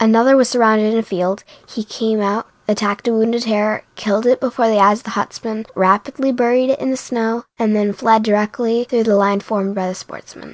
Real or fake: real